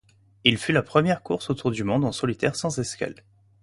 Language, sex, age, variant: French, male, 19-29, Français de métropole